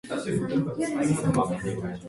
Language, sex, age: Japanese, female, 19-29